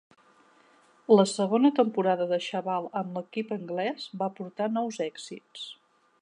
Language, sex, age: Catalan, female, 40-49